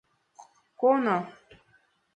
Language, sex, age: Mari, female, 19-29